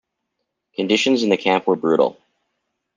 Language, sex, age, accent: English, male, 19-29, United States English